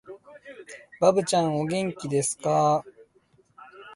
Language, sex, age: Japanese, male, 30-39